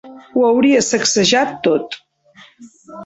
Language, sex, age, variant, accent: Catalan, female, 60-69, Central, central